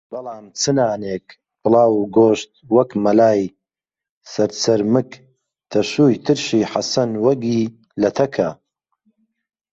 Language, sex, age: Central Kurdish, male, 30-39